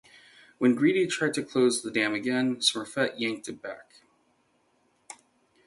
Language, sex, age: English, male, 19-29